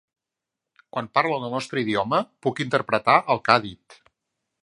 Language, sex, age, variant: Catalan, male, 40-49, Central